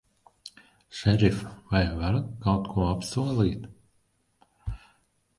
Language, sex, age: Latvian, male, 40-49